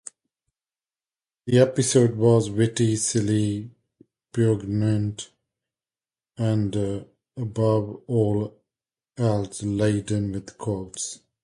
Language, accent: English, India and South Asia (India, Pakistan, Sri Lanka)